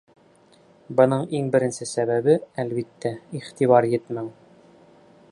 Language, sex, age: Bashkir, male, 30-39